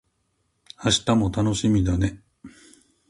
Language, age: Japanese, 50-59